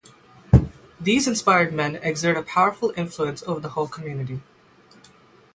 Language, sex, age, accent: English, male, 19-29, United States English; England English; India and South Asia (India, Pakistan, Sri Lanka)